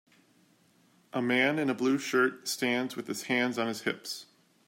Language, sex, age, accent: English, male, 30-39, United States English